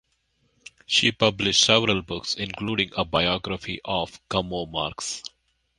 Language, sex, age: English, male, 50-59